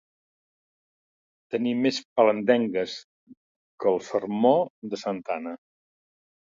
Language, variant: Catalan, Central